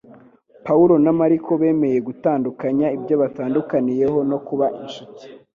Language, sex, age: Kinyarwanda, male, under 19